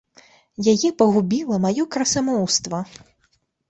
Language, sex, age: Belarusian, female, 19-29